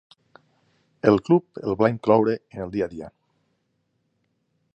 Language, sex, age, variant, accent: Catalan, male, 30-39, Central, Lleidatà